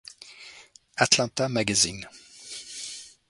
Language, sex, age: French, male, 50-59